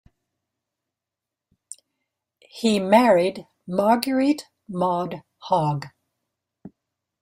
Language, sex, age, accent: English, female, 70-79, United States English